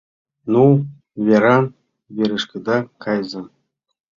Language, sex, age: Mari, male, 40-49